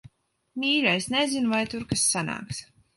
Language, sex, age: Latvian, female, 19-29